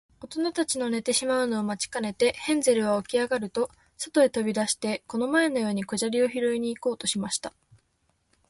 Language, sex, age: Japanese, female, 19-29